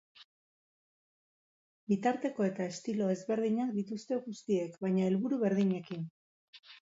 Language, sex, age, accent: Basque, female, 50-59, Mendebalekoa (Araba, Bizkaia, Gipuzkoako mendebaleko herri batzuk)